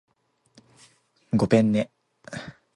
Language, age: Japanese, 19-29